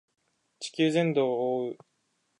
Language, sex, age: Japanese, male, 19-29